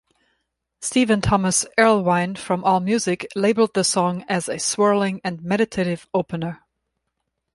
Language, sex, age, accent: English, female, 30-39, United States English